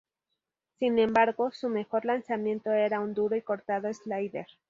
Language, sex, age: Spanish, female, 19-29